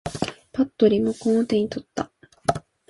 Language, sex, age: Japanese, female, 19-29